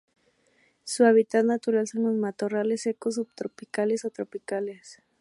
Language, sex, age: Spanish, female, 19-29